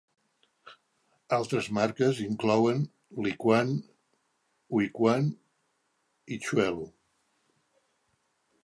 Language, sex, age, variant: Catalan, male, 70-79, Central